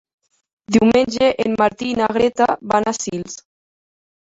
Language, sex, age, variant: Catalan, female, under 19, Nord-Occidental